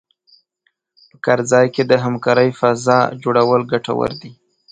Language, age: Pashto, 19-29